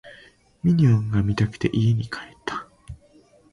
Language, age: Japanese, 19-29